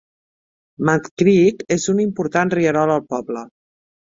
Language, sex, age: Catalan, female, 50-59